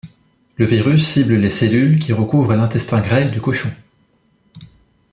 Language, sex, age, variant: French, male, 19-29, Français de métropole